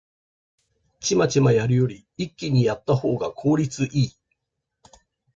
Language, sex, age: Japanese, male, 50-59